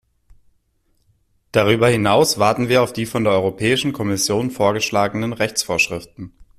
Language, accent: German, Deutschland Deutsch